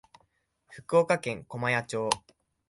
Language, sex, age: Japanese, male, 19-29